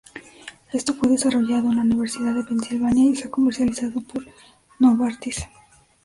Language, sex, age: Spanish, female, under 19